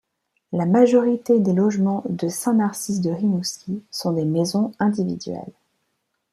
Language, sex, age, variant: French, female, 19-29, Français de métropole